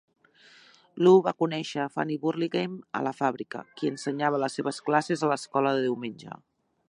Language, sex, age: Catalan, female, 40-49